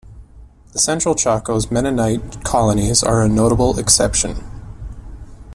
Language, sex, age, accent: English, male, 19-29, Canadian English